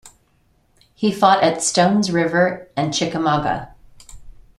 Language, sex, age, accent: English, female, 40-49, United States English